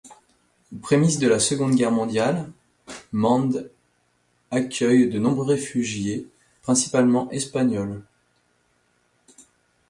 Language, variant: French, Français de métropole